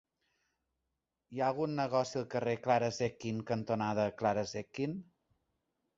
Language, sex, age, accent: Catalan, male, 40-49, balear; central